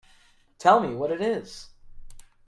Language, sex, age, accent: English, male, under 19, Canadian English